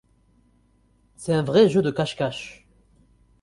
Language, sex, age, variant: French, male, 19-29, Français du nord de l'Afrique